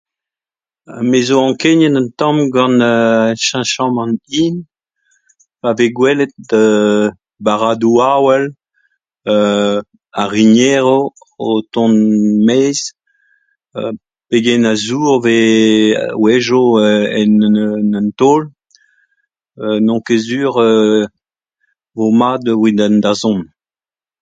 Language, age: Breton, 60-69